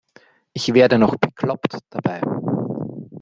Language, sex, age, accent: German, male, 40-49, Österreichisches Deutsch